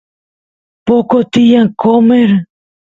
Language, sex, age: Santiago del Estero Quichua, female, 19-29